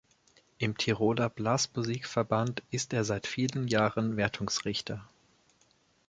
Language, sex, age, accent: German, male, 19-29, Deutschland Deutsch